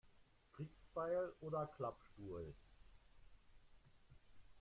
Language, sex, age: German, male, 50-59